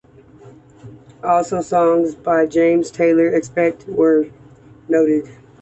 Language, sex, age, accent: English, female, 30-39, United States English